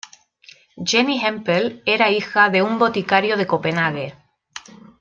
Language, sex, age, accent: Spanish, female, 30-39, España: Norte peninsular (Asturias, Castilla y León, Cantabria, País Vasco, Navarra, Aragón, La Rioja, Guadalajara, Cuenca)